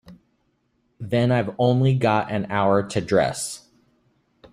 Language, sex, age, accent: English, male, 30-39, United States English